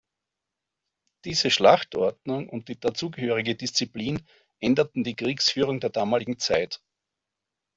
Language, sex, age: German, male, 50-59